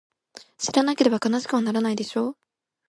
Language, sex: Japanese, female